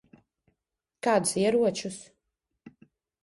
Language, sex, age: Latvian, female, 30-39